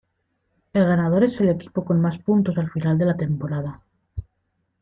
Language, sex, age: Spanish, female, 30-39